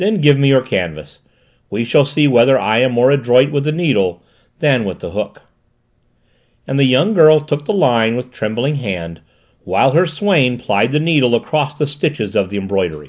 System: none